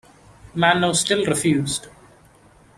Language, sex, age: English, male, 19-29